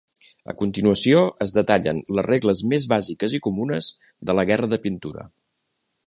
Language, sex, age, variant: Catalan, male, 60-69, Central